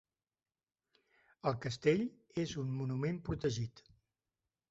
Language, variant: Catalan, Central